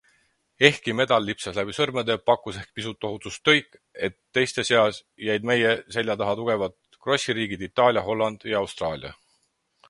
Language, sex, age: Estonian, male, 30-39